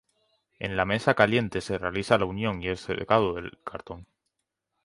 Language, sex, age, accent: Spanish, male, 19-29, España: Islas Canarias